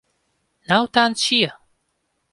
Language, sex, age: Central Kurdish, male, 19-29